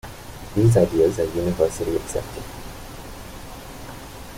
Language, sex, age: English, male, 19-29